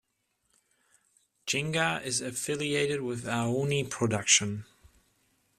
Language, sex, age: English, male, 30-39